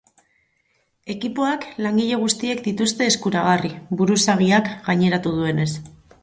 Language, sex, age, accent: Basque, female, 30-39, Mendebalekoa (Araba, Bizkaia, Gipuzkoako mendebaleko herri batzuk)